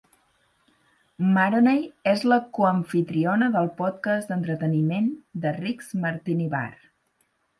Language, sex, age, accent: Catalan, female, 30-39, gironí